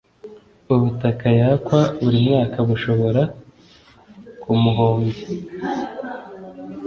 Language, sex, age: Kinyarwanda, male, 19-29